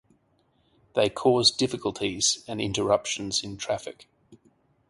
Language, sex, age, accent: English, male, 40-49, Australian English